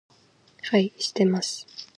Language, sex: English, female